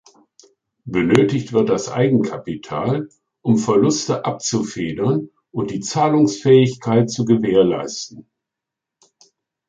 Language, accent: German, Deutschland Deutsch